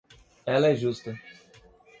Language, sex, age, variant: Portuguese, male, 40-49, Portuguese (Brasil)